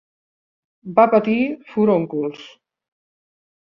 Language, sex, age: Catalan, female, 60-69